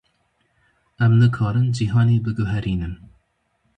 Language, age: Kurdish, 19-29